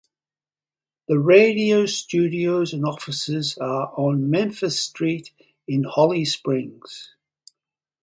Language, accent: English, Australian English